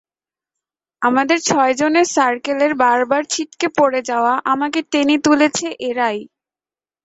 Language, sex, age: Bengali, female, 19-29